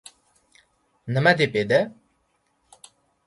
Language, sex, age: Uzbek, male, 19-29